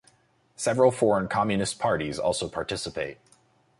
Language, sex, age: English, male, 19-29